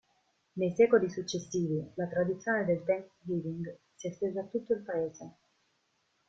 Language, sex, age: Italian, female, 19-29